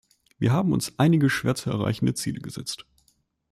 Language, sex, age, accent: German, male, 19-29, Deutschland Deutsch